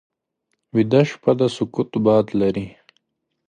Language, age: Pashto, 19-29